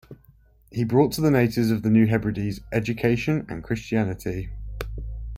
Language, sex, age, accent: English, male, 19-29, England English